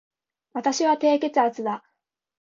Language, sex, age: Japanese, female, 19-29